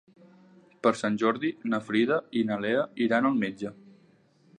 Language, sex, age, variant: Catalan, male, 19-29, Nord-Occidental